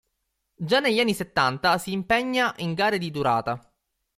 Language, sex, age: Italian, male, 19-29